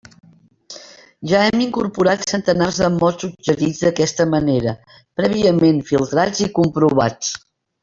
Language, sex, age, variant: Catalan, female, 60-69, Central